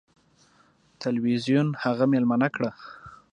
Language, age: Pashto, 19-29